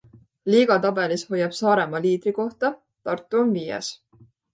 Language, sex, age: Estonian, female, 30-39